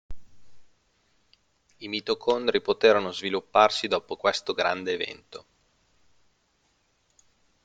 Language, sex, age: Italian, male, 30-39